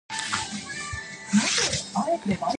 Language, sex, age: English, female, 19-29